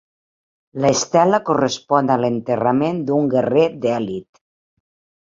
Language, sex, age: Catalan, female, 60-69